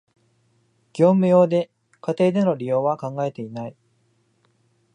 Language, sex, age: Japanese, male, 19-29